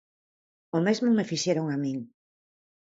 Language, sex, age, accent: Galician, female, 50-59, Normativo (estándar)